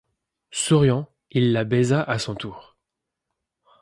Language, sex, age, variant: French, male, 30-39, Français de métropole